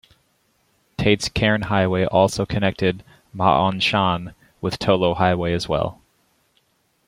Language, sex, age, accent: English, male, 30-39, United States English